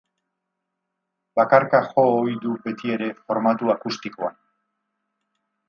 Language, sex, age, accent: Basque, male, 50-59, Erdialdekoa edo Nafarra (Gipuzkoa, Nafarroa)